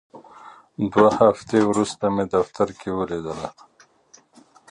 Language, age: Pashto, 40-49